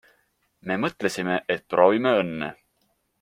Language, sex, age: Estonian, male, 19-29